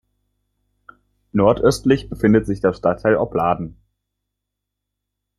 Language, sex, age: German, male, 19-29